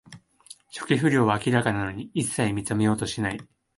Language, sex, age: Japanese, male, 19-29